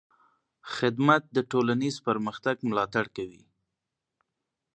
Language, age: Pashto, 19-29